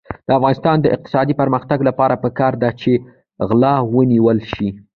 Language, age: Pashto, under 19